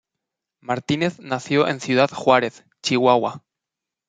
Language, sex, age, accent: Spanish, male, 19-29, España: Centro-Sur peninsular (Madrid, Toledo, Castilla-La Mancha)